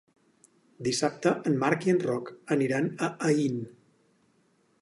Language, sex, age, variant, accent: Catalan, male, 40-49, Central, central